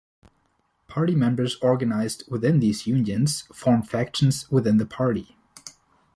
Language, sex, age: English, male, 19-29